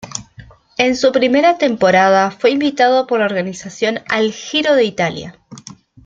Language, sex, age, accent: Spanish, female, 30-39, Rioplatense: Argentina, Uruguay, este de Bolivia, Paraguay